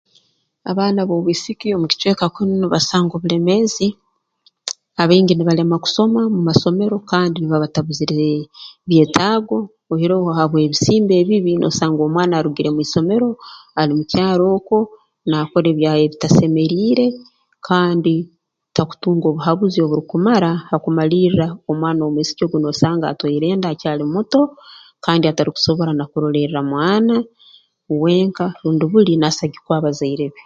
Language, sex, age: Tooro, female, 50-59